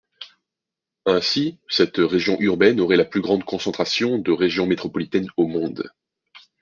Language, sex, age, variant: French, male, 19-29, Français de métropole